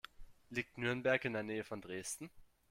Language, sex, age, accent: German, male, 19-29, Deutschland Deutsch